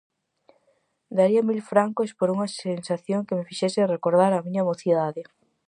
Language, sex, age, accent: Galician, female, under 19, Atlántico (seseo e gheada)